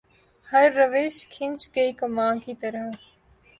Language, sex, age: Urdu, female, 19-29